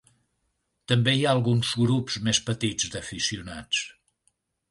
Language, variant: Catalan, Central